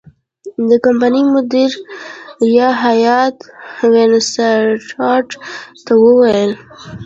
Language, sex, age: Pashto, female, under 19